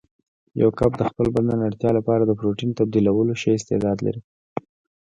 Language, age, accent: Pashto, 19-29, معیاري پښتو